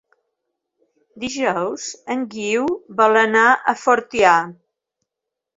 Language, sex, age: Catalan, female, 60-69